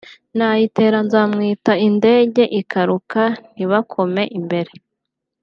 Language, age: Kinyarwanda, 19-29